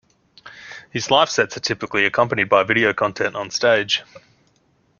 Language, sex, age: English, male, 19-29